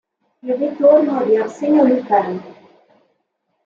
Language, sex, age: Italian, female, 40-49